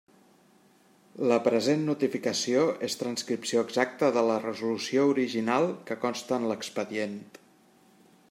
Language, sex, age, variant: Catalan, male, 40-49, Central